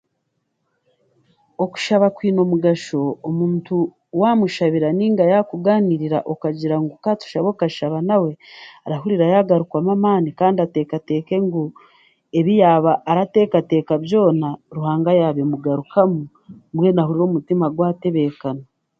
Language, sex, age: Chiga, female, 40-49